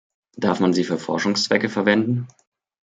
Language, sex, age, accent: German, male, 19-29, Deutschland Deutsch